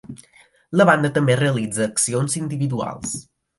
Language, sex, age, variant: Catalan, male, under 19, Balear